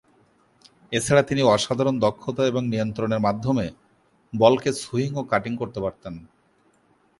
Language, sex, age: Bengali, male, 30-39